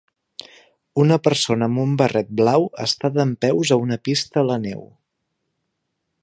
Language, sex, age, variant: Catalan, male, 19-29, Central